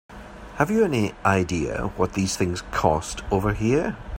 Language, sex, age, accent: English, male, 60-69, Scottish English